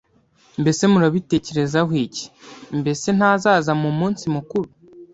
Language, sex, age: Kinyarwanda, male, 19-29